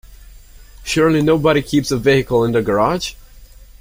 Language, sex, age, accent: English, male, under 19, United States English